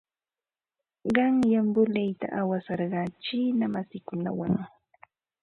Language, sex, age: Ambo-Pasco Quechua, female, 19-29